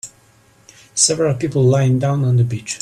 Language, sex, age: English, male, 30-39